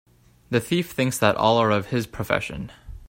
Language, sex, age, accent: English, male, 19-29, United States English